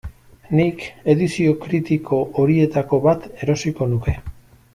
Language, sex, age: Basque, male, 60-69